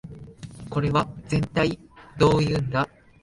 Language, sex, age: Japanese, male, 19-29